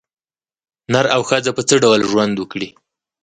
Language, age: Pashto, 19-29